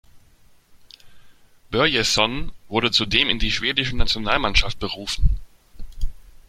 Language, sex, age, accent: German, male, 30-39, Deutschland Deutsch